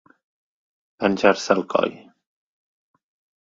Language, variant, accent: Catalan, Central, central